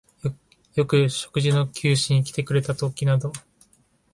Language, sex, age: Japanese, male, 19-29